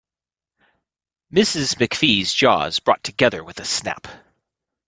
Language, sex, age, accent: English, male, 40-49, United States English